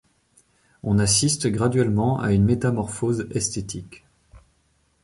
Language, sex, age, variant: French, male, 19-29, Français de métropole